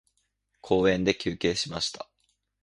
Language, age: Japanese, 19-29